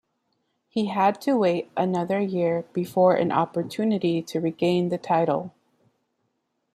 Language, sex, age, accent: English, female, 19-29, United States English